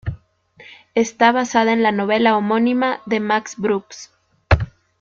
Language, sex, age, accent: Spanish, female, 19-29, Andino-Pacífico: Colombia, Perú, Ecuador, oeste de Bolivia y Venezuela andina